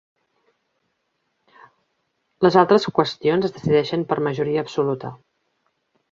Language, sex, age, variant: Catalan, female, 40-49, Central